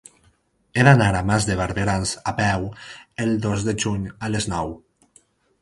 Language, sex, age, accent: Catalan, male, 19-29, valencià